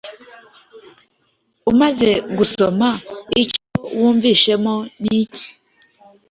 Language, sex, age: Kinyarwanda, female, 30-39